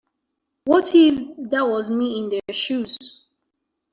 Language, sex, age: English, female, 19-29